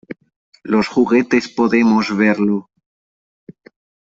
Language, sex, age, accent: Spanish, male, 19-29, España: Centro-Sur peninsular (Madrid, Toledo, Castilla-La Mancha)